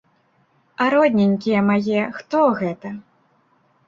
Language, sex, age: Belarusian, female, 19-29